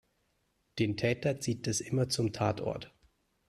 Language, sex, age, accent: German, male, 30-39, Deutschland Deutsch